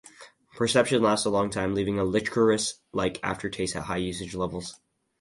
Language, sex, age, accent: English, male, under 19, United States English